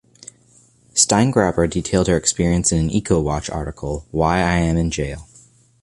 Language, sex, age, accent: English, male, 19-29, Canadian English